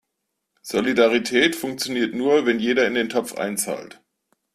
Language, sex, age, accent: German, male, 40-49, Deutschland Deutsch